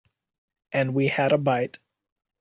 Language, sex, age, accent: English, male, 19-29, United States English